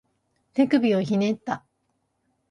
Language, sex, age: Japanese, female, 50-59